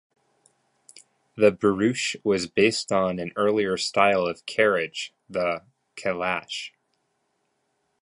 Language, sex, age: English, male, 30-39